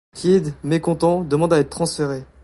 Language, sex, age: French, male, 19-29